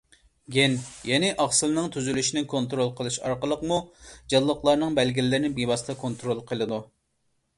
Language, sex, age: Uyghur, male, 30-39